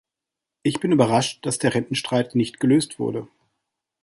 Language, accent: German, Deutschland Deutsch